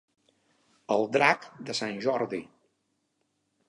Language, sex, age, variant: Catalan, male, 50-59, Balear